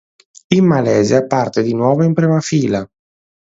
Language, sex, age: Italian, male, 19-29